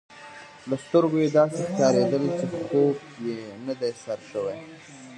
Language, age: Pashto, 19-29